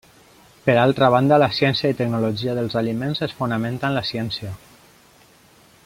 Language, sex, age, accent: Catalan, male, 30-39, valencià